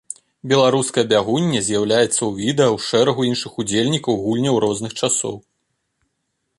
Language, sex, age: Belarusian, male, 30-39